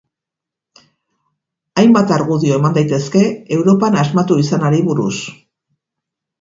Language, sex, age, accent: Basque, female, 50-59, Erdialdekoa edo Nafarra (Gipuzkoa, Nafarroa)